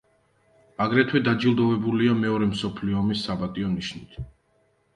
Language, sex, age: Georgian, male, 19-29